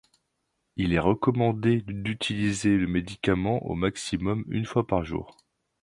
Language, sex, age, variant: French, male, 19-29, Français de métropole